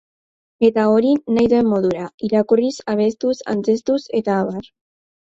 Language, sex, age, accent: Basque, female, under 19, Mendebalekoa (Araba, Bizkaia, Gipuzkoako mendebaleko herri batzuk)